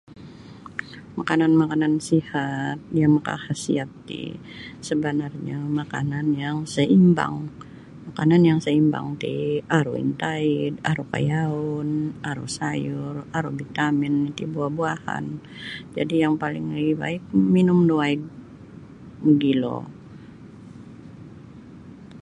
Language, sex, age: Sabah Bisaya, female, 60-69